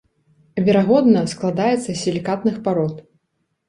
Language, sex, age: Belarusian, female, 30-39